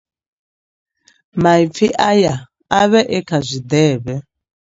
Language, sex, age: Venda, female, 40-49